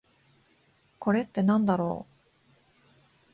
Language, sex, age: Japanese, female, 19-29